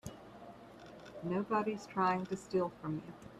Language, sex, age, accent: English, female, 40-49, United States English